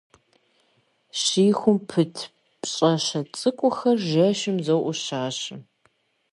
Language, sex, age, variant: Kabardian, female, 30-39, Адыгэбзэ (Къэбэрдей, Кирил, псоми зэдай)